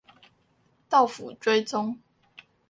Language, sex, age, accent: Chinese, female, under 19, 出生地：臺中市